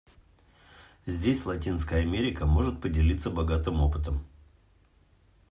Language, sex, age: Russian, male, 40-49